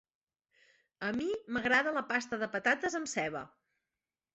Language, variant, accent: Catalan, Central, central